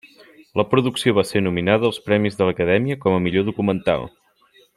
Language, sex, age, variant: Catalan, male, 30-39, Central